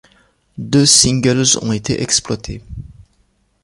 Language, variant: French, Français de métropole